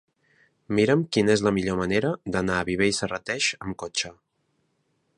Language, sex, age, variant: Catalan, male, 19-29, Central